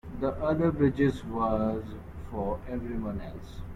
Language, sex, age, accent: English, male, 19-29, India and South Asia (India, Pakistan, Sri Lanka)